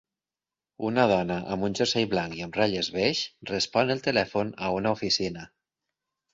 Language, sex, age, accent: Catalan, male, 40-49, valencià